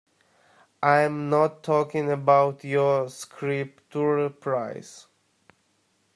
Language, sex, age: English, male, 19-29